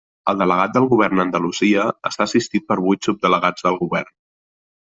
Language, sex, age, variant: Catalan, male, 30-39, Central